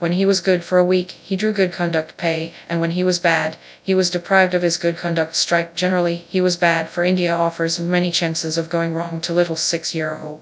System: TTS, FastPitch